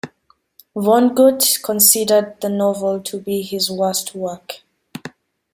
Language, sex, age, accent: English, female, 19-29, England English